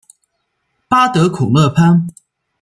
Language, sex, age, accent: Chinese, male, 19-29, 出生地：山西省